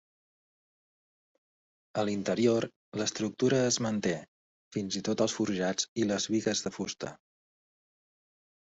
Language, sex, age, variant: Catalan, male, 40-49, Central